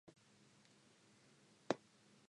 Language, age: English, 19-29